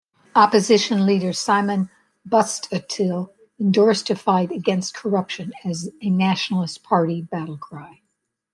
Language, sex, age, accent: English, female, 70-79, United States English